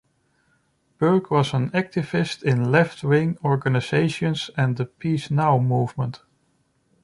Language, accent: English, United States English